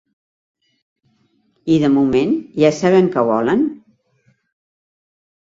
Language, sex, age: Catalan, female, 60-69